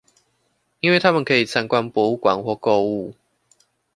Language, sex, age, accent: Chinese, male, 19-29, 出生地：臺北市